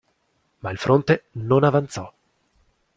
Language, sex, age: Italian, male, 19-29